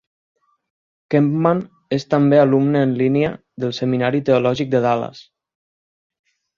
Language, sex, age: Catalan, male, 19-29